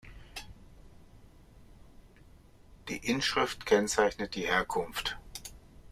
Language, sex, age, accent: German, male, 40-49, Deutschland Deutsch